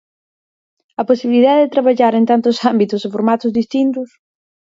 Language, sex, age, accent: Galician, female, 30-39, Central (gheada)